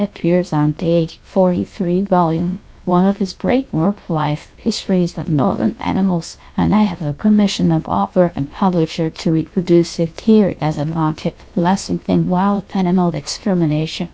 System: TTS, GlowTTS